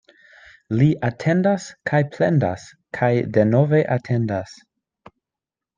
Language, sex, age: Esperanto, male, 19-29